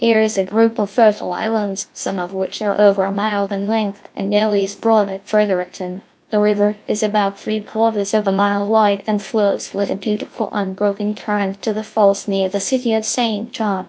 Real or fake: fake